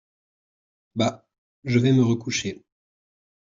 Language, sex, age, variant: French, male, 30-39, Français de métropole